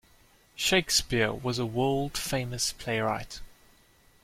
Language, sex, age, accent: English, male, 19-29, Southern African (South Africa, Zimbabwe, Namibia)